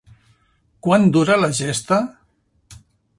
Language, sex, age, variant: Catalan, male, 60-69, Central